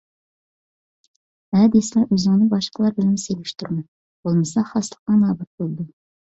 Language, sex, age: Uyghur, female, 30-39